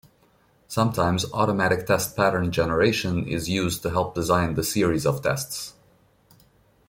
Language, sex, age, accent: English, male, 19-29, United States English